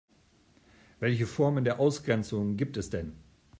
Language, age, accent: German, 50-59, Deutschland Deutsch